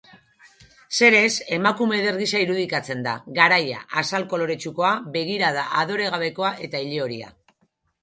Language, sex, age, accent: Basque, female, 40-49, Erdialdekoa edo Nafarra (Gipuzkoa, Nafarroa)